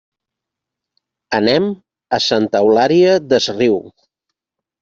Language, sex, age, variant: Catalan, male, 50-59, Central